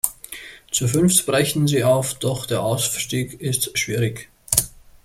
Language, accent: German, Österreichisches Deutsch